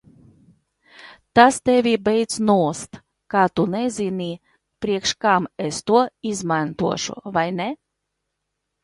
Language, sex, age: Latvian, female, 40-49